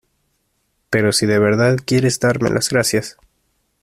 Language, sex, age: Spanish, male, 19-29